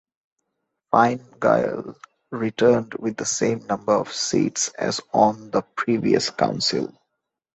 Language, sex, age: English, male, 19-29